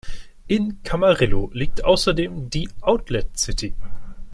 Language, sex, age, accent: German, male, 19-29, Deutschland Deutsch